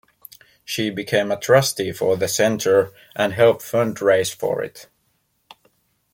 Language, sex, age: English, male, 19-29